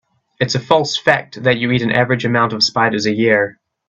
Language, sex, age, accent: English, male, 19-29, New Zealand English